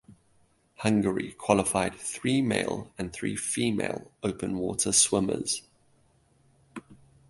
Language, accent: English, Southern African (South Africa, Zimbabwe, Namibia)